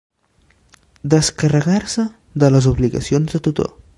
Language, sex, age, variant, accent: Catalan, male, under 19, Central, central